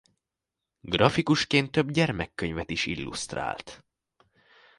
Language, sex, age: Hungarian, male, under 19